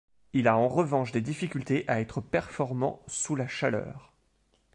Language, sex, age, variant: French, male, 30-39, Français de métropole